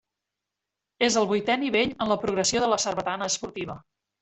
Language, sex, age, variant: Catalan, female, 40-49, Central